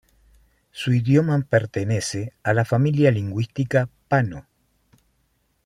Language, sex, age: Spanish, male, 50-59